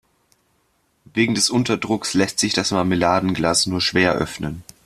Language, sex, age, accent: German, male, under 19, Deutschland Deutsch